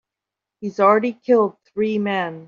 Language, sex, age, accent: English, female, 60-69, United States English